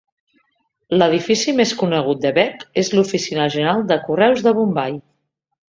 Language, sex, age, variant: Catalan, female, 40-49, Central